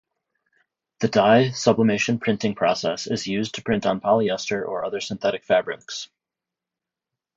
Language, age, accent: English, 30-39, United States English